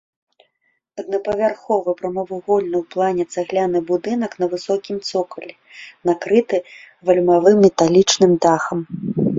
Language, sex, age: Belarusian, female, 30-39